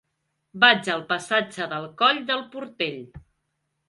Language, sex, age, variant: Catalan, female, 30-39, Central